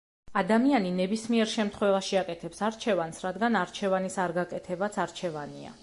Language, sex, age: Georgian, female, 30-39